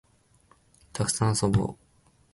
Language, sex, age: Japanese, male, 19-29